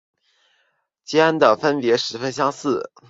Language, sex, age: Chinese, male, 19-29